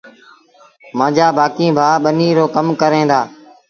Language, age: Sindhi Bhil, under 19